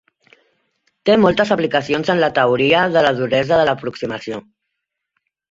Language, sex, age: Catalan, female, 30-39